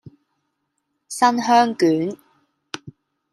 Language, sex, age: Cantonese, female, 19-29